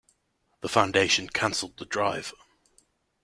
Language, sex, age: English, male, 19-29